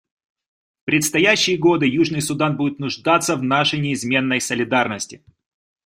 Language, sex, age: Russian, male, 30-39